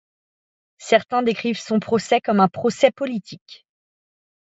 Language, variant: French, Français de métropole